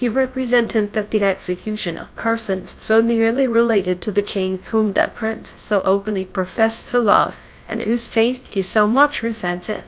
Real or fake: fake